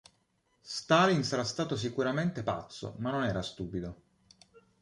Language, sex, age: Italian, male, 40-49